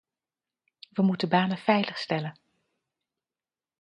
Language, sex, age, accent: Dutch, female, 50-59, Nederlands Nederlands